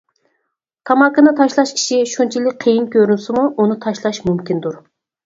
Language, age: Uyghur, 30-39